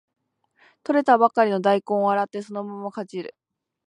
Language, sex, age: Japanese, female, 19-29